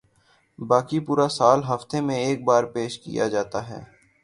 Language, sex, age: Urdu, male, 19-29